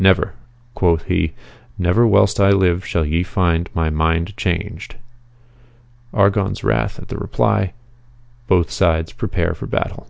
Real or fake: real